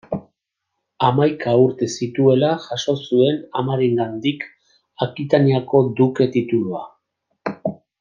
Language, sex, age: Basque, male, 50-59